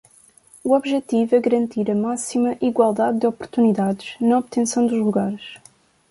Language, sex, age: Portuguese, female, 19-29